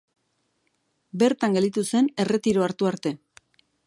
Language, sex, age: Basque, female, 40-49